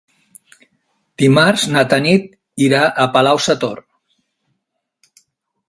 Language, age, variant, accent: Catalan, 60-69, Central, central